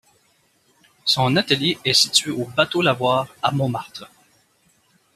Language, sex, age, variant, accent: French, male, 30-39, Français d'Amérique du Nord, Français du Canada